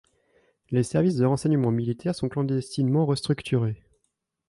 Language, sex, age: French, male, under 19